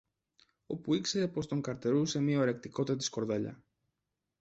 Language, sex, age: Greek, male, 19-29